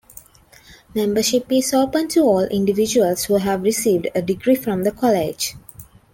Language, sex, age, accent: English, female, 19-29, India and South Asia (India, Pakistan, Sri Lanka)